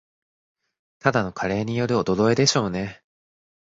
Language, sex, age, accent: Japanese, male, under 19, 標準語